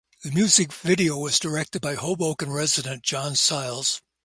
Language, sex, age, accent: English, male, 70-79, United States English